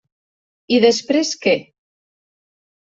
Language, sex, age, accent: Catalan, female, 50-59, valencià